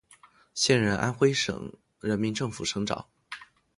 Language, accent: Chinese, 出生地：浙江省